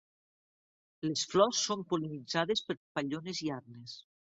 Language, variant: Catalan, Nord-Occidental